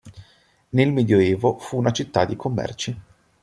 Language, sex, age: Italian, male, 19-29